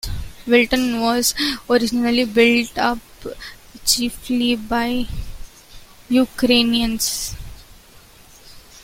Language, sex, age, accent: English, female, 19-29, India and South Asia (India, Pakistan, Sri Lanka)